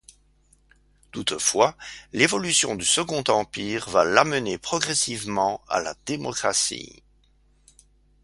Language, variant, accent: French, Français d'Europe, Français de Belgique